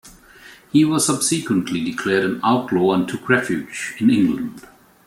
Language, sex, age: English, male, 40-49